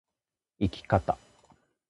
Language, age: Japanese, 30-39